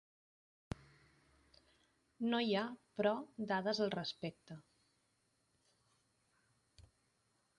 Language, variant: Catalan, Central